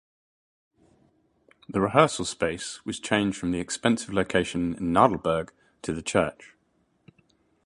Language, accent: English, England English